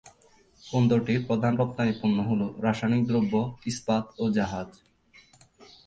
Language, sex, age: Bengali, male, 19-29